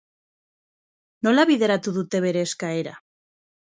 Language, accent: Basque, Erdialdekoa edo Nafarra (Gipuzkoa, Nafarroa)